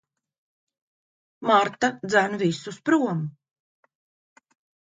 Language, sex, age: Latvian, female, 50-59